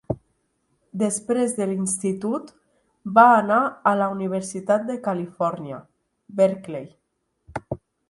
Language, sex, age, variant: Catalan, female, 19-29, Nord-Occidental